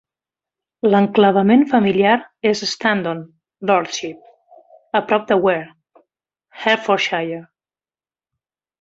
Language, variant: Catalan, Central